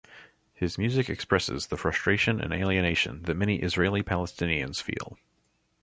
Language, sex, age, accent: English, male, 30-39, United States English